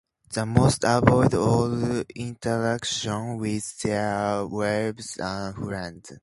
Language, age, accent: English, 19-29, United States English